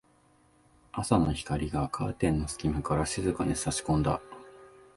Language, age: Japanese, 19-29